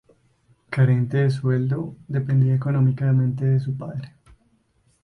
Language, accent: Spanish, Caribe: Cuba, Venezuela, Puerto Rico, República Dominicana, Panamá, Colombia caribeña, México caribeño, Costa del golfo de México